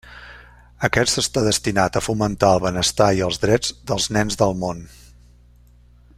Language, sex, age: Catalan, male, 60-69